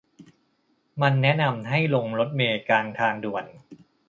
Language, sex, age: Thai, male, 30-39